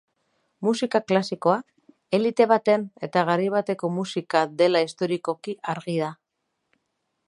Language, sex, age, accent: Basque, female, 30-39, Mendebalekoa (Araba, Bizkaia, Gipuzkoako mendebaleko herri batzuk)